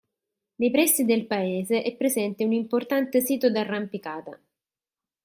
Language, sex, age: Italian, female, 19-29